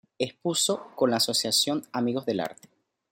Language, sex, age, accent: Spanish, male, 30-39, Andino-Pacífico: Colombia, Perú, Ecuador, oeste de Bolivia y Venezuela andina